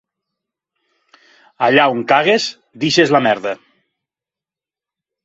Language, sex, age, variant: Catalan, male, 40-49, Septentrional